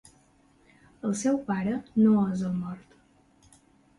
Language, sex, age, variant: Catalan, female, 30-39, Balear